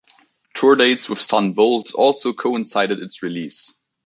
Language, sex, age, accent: English, male, 19-29, United States English